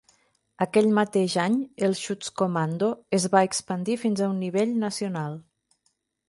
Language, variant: Catalan, Nord-Occidental